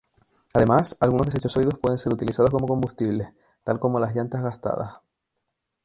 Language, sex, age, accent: Spanish, male, 19-29, España: Islas Canarias